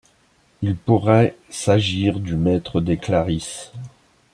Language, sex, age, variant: French, male, 50-59, Français de métropole